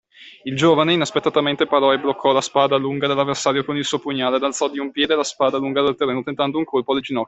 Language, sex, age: Italian, male, 19-29